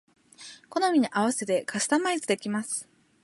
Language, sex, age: Japanese, female, 19-29